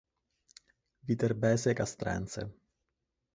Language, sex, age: Italian, male, 19-29